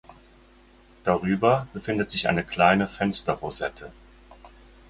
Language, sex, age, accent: German, male, 60-69, Deutschland Deutsch